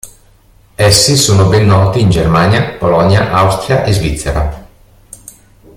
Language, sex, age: Italian, male, 50-59